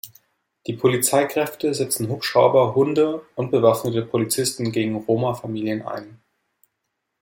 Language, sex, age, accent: German, male, 19-29, Deutschland Deutsch